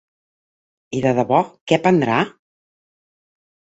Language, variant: Catalan, Central